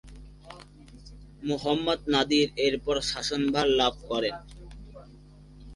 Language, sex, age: Bengali, male, under 19